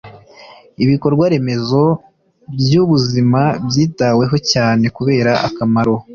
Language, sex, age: Kinyarwanda, male, 19-29